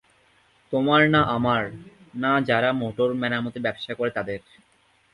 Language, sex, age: Bengali, male, 19-29